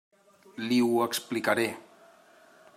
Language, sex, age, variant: Catalan, male, 40-49, Central